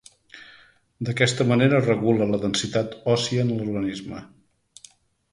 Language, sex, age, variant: Catalan, male, 50-59, Central